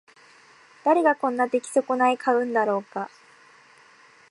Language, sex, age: Japanese, female, 19-29